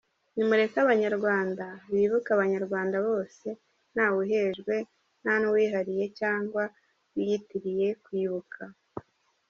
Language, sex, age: Kinyarwanda, male, 30-39